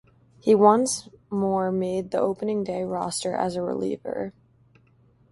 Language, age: English, 19-29